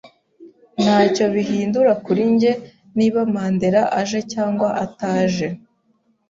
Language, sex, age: Kinyarwanda, female, 19-29